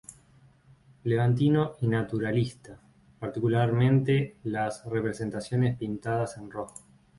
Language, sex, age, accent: Spanish, male, 30-39, Rioplatense: Argentina, Uruguay, este de Bolivia, Paraguay